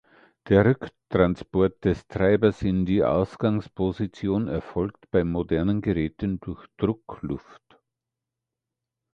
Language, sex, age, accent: German, male, 60-69, Österreichisches Deutsch